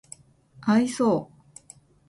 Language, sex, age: Japanese, female, 40-49